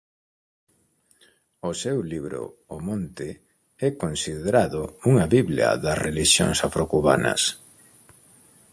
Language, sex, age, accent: Galician, male, 40-49, Neofalante